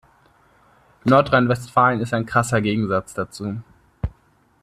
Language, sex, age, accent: German, male, 19-29, Deutschland Deutsch